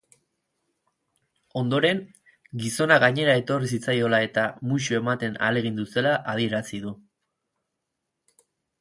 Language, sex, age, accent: Basque, male, 30-39, Erdialdekoa edo Nafarra (Gipuzkoa, Nafarroa)